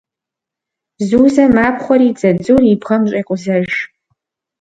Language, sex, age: Kabardian, female, 19-29